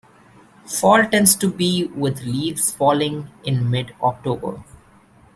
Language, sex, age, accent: English, male, 19-29, India and South Asia (India, Pakistan, Sri Lanka)